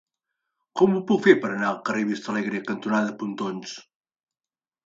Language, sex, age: Catalan, male, 60-69